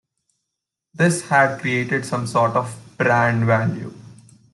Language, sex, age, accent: English, male, 19-29, India and South Asia (India, Pakistan, Sri Lanka)